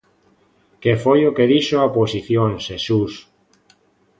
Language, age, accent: Galician, 40-49, Normativo (estándar)